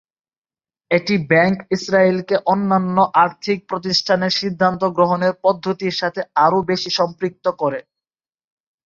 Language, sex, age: Bengali, male, 19-29